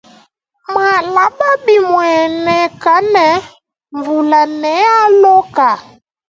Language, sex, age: Luba-Lulua, female, 19-29